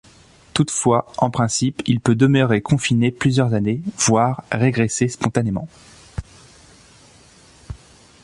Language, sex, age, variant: French, male, 30-39, Français de métropole